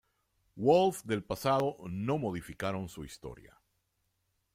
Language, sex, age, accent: Spanish, male, 60-69, Caribe: Cuba, Venezuela, Puerto Rico, República Dominicana, Panamá, Colombia caribeña, México caribeño, Costa del golfo de México